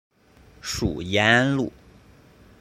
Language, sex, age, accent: Chinese, male, 30-39, 出生地：河南省